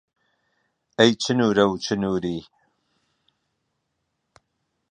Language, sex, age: Central Kurdish, male, 50-59